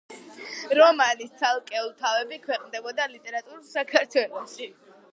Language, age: Georgian, under 19